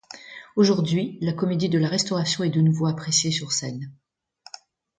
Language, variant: French, Français de métropole